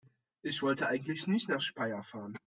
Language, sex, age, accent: German, male, 19-29, Deutschland Deutsch